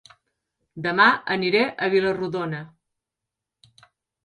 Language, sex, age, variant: Catalan, female, 40-49, Septentrional